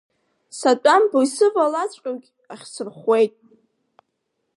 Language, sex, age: Abkhazian, female, under 19